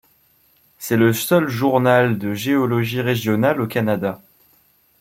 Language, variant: French, Français de métropole